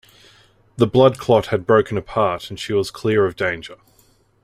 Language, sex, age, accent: English, male, 30-39, Australian English